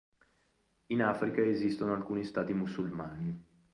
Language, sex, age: Italian, male, 30-39